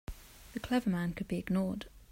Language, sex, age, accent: English, female, 30-39, England English